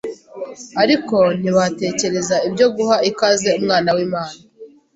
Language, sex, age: Kinyarwanda, female, 19-29